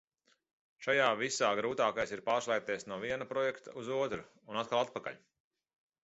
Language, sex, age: Latvian, male, 40-49